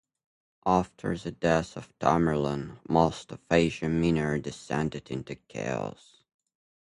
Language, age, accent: English, under 19, United States English